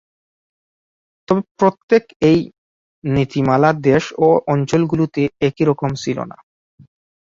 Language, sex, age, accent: Bengali, male, 19-29, fluent